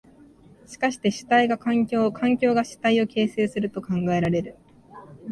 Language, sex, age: Japanese, female, 19-29